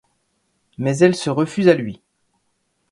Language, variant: French, Français de métropole